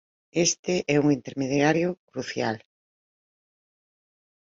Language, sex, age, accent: Galician, female, 50-59, Normativo (estándar)